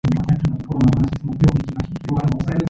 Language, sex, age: English, female, 19-29